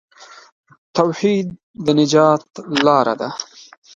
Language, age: Pashto, 19-29